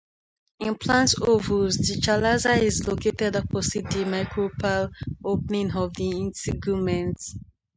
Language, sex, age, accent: English, female, 19-29, England English